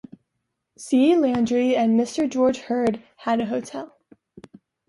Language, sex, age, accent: English, female, 19-29, United States English